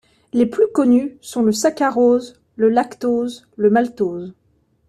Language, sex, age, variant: French, female, 19-29, Français de métropole